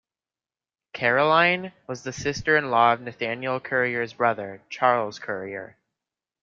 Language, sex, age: English, male, under 19